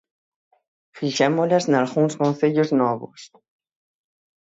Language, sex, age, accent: Galician, male, 19-29, Atlántico (seseo e gheada); Normativo (estándar)